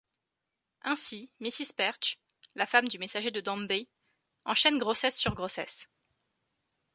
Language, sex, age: French, female, 19-29